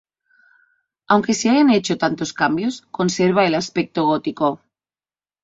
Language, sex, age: Spanish, female, 50-59